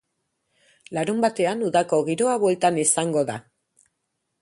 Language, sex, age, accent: Basque, female, 50-59, Mendebalekoa (Araba, Bizkaia, Gipuzkoako mendebaleko herri batzuk)